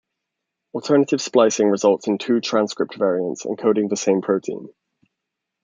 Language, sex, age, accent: English, male, 19-29, England English